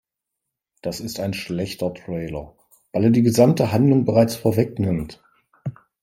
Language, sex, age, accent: German, male, 40-49, Deutschland Deutsch